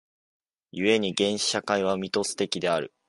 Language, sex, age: Japanese, male, 19-29